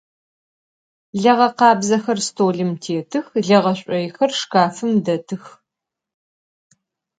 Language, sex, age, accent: Adyghe, female, 40-49, Кıэмгуй (Çemguy)